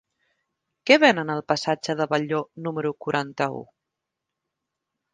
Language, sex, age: Catalan, female, 40-49